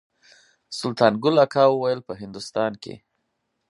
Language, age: Pashto, 40-49